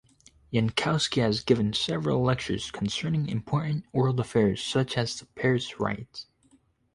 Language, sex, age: English, male, under 19